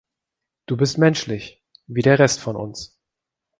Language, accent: German, Deutschland Deutsch